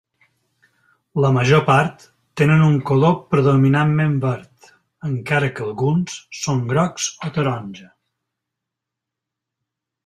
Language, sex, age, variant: Catalan, male, 50-59, Balear